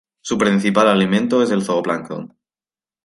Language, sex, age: Spanish, male, 19-29